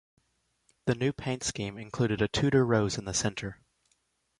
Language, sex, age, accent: English, male, 19-29, United States English